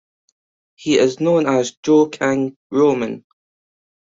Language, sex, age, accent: English, male, 19-29, Scottish English